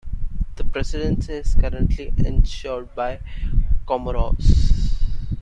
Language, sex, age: English, male, 19-29